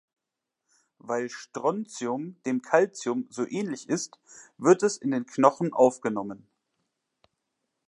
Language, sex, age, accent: German, male, 30-39, Deutschland Deutsch